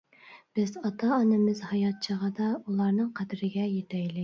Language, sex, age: Uyghur, female, 19-29